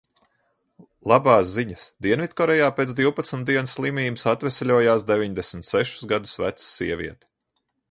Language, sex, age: Latvian, male, 40-49